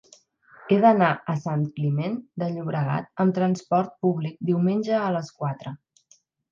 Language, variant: Catalan, Central